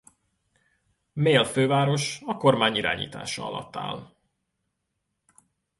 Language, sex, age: Hungarian, male, 30-39